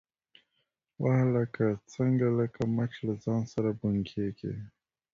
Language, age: Pashto, 19-29